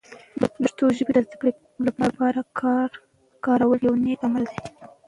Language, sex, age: Pashto, female, 19-29